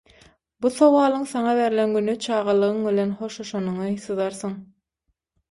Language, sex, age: Turkmen, female, 19-29